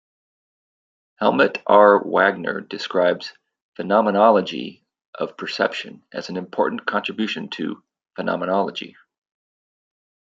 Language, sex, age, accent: English, male, 50-59, United States English